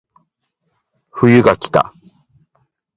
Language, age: Japanese, 30-39